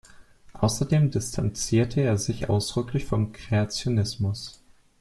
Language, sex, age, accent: German, male, 19-29, Deutschland Deutsch